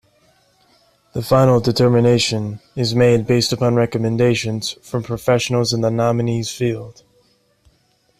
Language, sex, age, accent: English, male, 19-29, England English